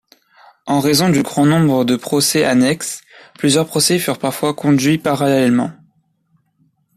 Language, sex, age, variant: French, male, under 19, Français de métropole